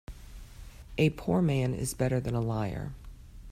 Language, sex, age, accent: English, female, 40-49, United States English